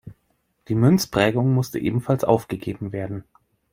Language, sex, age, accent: German, male, 30-39, Deutschland Deutsch